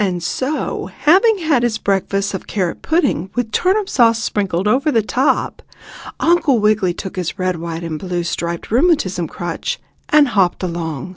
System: none